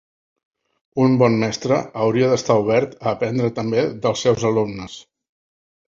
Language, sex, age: Catalan, male, 60-69